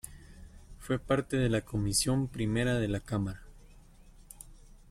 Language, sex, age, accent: Spanish, male, 30-39, América central